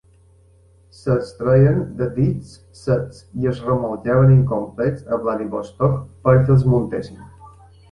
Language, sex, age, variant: Catalan, male, 50-59, Balear